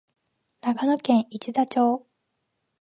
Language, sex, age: Japanese, female, 19-29